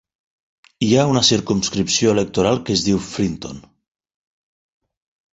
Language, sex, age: Catalan, male, 40-49